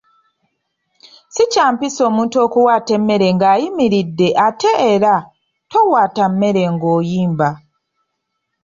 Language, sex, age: Ganda, female, 30-39